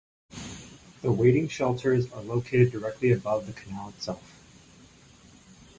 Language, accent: English, United States English